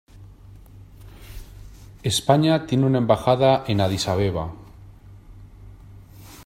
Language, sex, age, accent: Spanish, male, 50-59, España: Norte peninsular (Asturias, Castilla y León, Cantabria, País Vasco, Navarra, Aragón, La Rioja, Guadalajara, Cuenca)